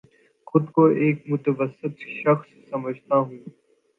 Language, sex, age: Urdu, male, 19-29